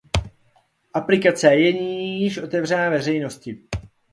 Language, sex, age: Czech, male, 40-49